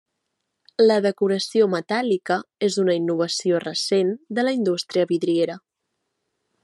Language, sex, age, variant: Catalan, female, 19-29, Central